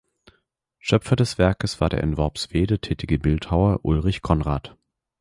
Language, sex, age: German, male, 19-29